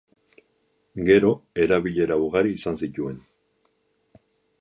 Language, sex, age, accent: Basque, male, 50-59, Erdialdekoa edo Nafarra (Gipuzkoa, Nafarroa)